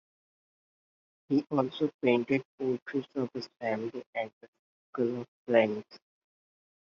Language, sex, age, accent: English, male, 19-29, India and South Asia (India, Pakistan, Sri Lanka)